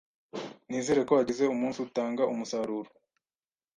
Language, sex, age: Kinyarwanda, male, 19-29